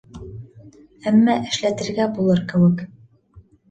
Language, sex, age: Bashkir, female, 19-29